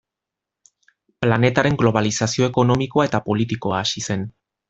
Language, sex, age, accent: Basque, male, 30-39, Mendebalekoa (Araba, Bizkaia, Gipuzkoako mendebaleko herri batzuk)